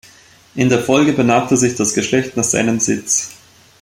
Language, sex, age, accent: German, male, 19-29, Österreichisches Deutsch